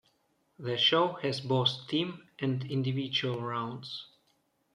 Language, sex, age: English, male, 19-29